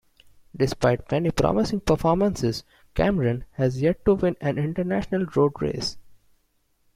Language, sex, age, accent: English, male, 19-29, India and South Asia (India, Pakistan, Sri Lanka)